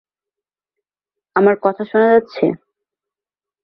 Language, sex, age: Bengali, female, 19-29